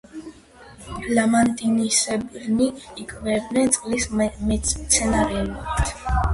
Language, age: Georgian, 19-29